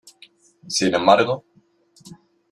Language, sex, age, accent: Spanish, male, 19-29, España: Islas Canarias